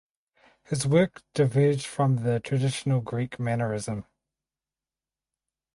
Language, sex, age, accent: English, male, 30-39, New Zealand English